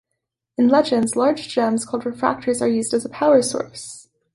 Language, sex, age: English, female, 19-29